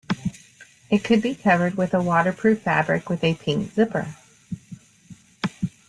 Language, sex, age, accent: English, female, 40-49, United States English